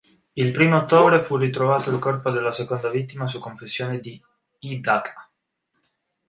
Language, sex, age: Italian, male, 19-29